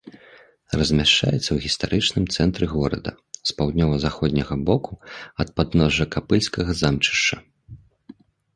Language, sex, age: Belarusian, male, 30-39